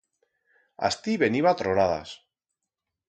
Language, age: Aragonese, 30-39